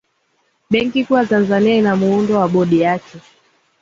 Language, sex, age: Swahili, female, 19-29